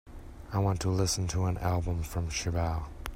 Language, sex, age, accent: English, male, 30-39, United States English